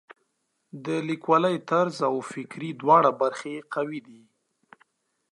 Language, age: Pashto, 30-39